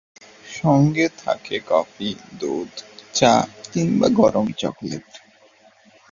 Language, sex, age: Bengali, male, 19-29